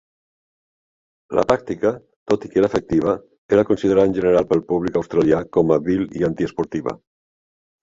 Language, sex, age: Catalan, male, 60-69